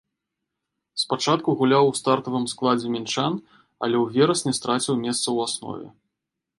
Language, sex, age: Belarusian, male, 30-39